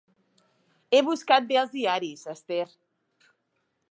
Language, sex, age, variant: Catalan, female, 40-49, Central